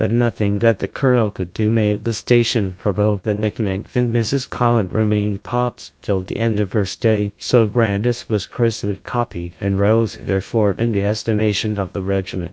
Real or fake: fake